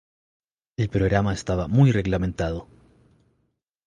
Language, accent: Spanish, Chileno: Chile, Cuyo